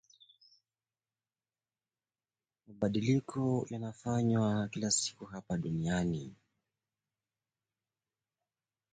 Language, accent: English, United States English